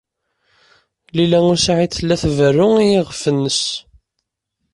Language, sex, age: Kabyle, male, 19-29